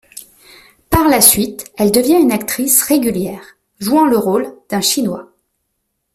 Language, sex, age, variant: French, female, 30-39, Français de métropole